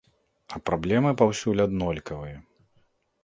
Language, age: Belarusian, 30-39